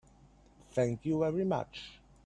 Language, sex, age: English, male, 19-29